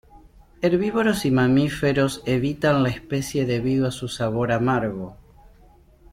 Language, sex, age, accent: Spanish, male, 40-49, Rioplatense: Argentina, Uruguay, este de Bolivia, Paraguay